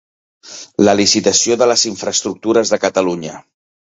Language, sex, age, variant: Catalan, male, 40-49, Central